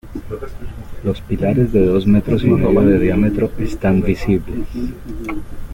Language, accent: Spanish, Andino-Pacífico: Colombia, Perú, Ecuador, oeste de Bolivia y Venezuela andina